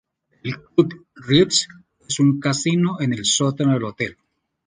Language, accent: Spanish, Andino-Pacífico: Colombia, Perú, Ecuador, oeste de Bolivia y Venezuela andina